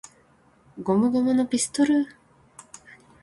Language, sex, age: Japanese, female, 19-29